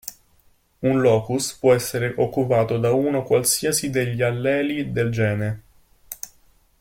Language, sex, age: Italian, male, 19-29